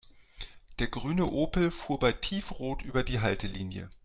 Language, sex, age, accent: German, male, 40-49, Deutschland Deutsch